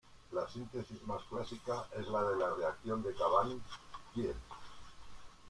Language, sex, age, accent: Spanish, male, 60-69, España: Centro-Sur peninsular (Madrid, Toledo, Castilla-La Mancha)